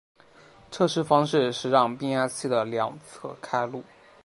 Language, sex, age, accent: Chinese, male, under 19, 出生地：浙江省